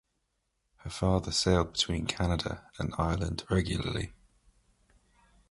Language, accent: English, England English